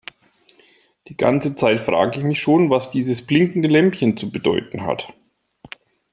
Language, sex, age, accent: German, male, 40-49, Deutschland Deutsch